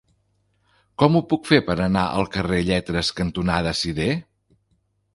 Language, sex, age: Catalan, male, 40-49